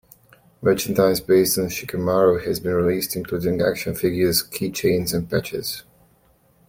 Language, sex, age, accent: English, male, 30-39, England English